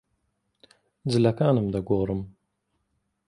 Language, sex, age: Central Kurdish, male, 19-29